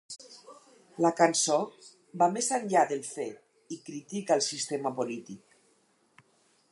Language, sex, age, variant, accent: Catalan, female, 60-69, Nord-Occidental, nord-occidental